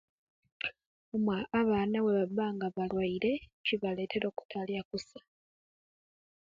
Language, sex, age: Kenyi, female, 19-29